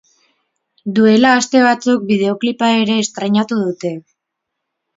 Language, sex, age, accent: Basque, male, 19-29, Mendebalekoa (Araba, Bizkaia, Gipuzkoako mendebaleko herri batzuk)